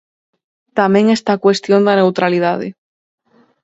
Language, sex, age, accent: Galician, female, 19-29, Atlántico (seseo e gheada)